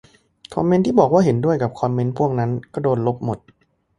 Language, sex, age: Thai, male, 30-39